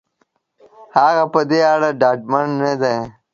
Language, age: Pashto, 19-29